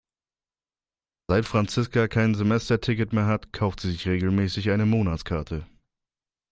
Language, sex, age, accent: German, male, 19-29, Deutschland Deutsch